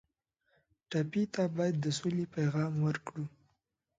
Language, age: Pashto, 19-29